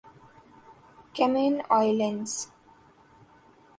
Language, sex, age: Urdu, female, 19-29